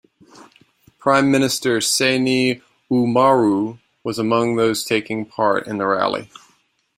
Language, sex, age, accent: English, male, 30-39, United States English